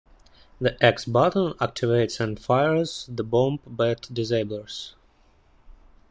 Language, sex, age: English, male, 19-29